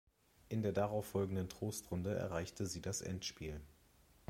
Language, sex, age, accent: German, male, 30-39, Deutschland Deutsch